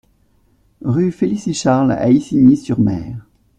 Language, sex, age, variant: French, male, 40-49, Français de métropole